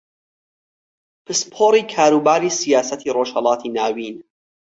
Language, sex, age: Central Kurdish, male, 30-39